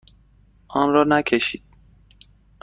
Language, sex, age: Persian, male, 19-29